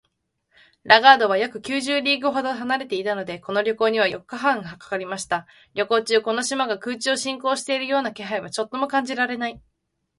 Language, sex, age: Japanese, female, 19-29